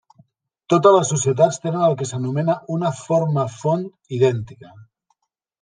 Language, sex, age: Catalan, male, 50-59